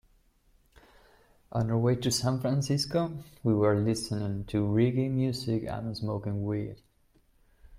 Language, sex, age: English, male, 30-39